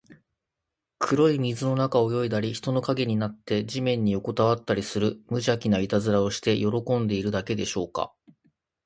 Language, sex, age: Japanese, male, 30-39